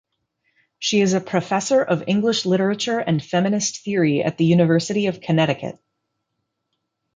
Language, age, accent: English, 19-29, United States English